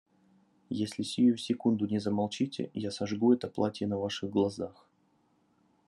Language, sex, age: Russian, male, 19-29